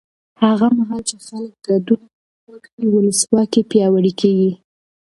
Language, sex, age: Pashto, female, 19-29